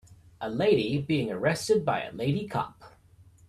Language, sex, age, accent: English, male, 30-39, United States English